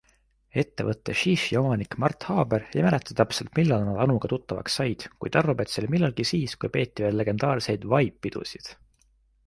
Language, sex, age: Estonian, male, 19-29